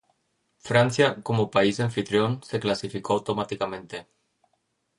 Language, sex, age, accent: Spanish, male, 30-39, México